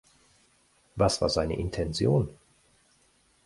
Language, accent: German, Deutschland Deutsch